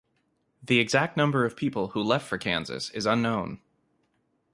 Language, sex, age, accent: English, male, 19-29, United States English